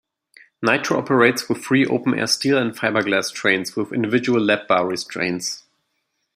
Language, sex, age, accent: English, male, 19-29, United States English